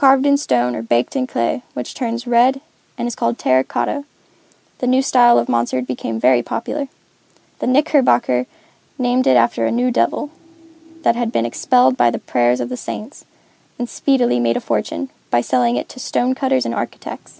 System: none